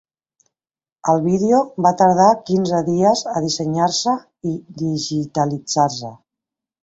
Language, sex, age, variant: Catalan, female, 40-49, Central